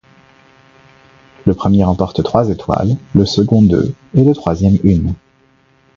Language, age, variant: French, 30-39, Français de métropole